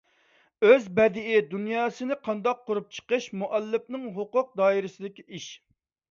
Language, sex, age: Uyghur, male, 30-39